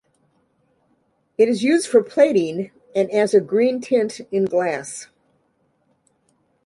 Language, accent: English, United States English